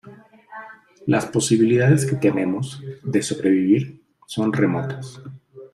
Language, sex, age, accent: Spanish, male, 40-49, México